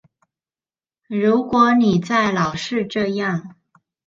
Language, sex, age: Chinese, female, 30-39